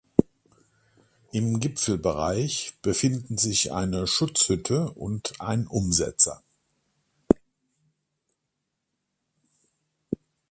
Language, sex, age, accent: German, male, 60-69, Deutschland Deutsch